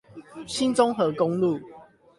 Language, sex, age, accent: Chinese, male, 30-39, 出生地：桃園市